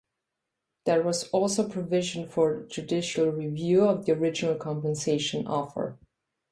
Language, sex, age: English, female, 30-39